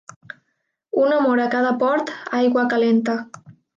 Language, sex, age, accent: Catalan, female, 19-29, valencià